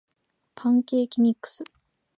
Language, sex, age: Japanese, female, 19-29